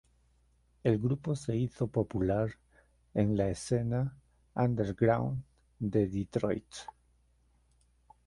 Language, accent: Spanish, Andino-Pacífico: Colombia, Perú, Ecuador, oeste de Bolivia y Venezuela andina